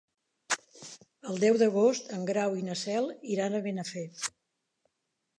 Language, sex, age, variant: Catalan, female, 70-79, Central